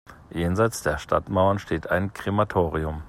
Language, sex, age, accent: German, male, 40-49, Deutschland Deutsch